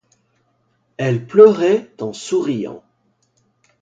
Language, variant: French, Français de métropole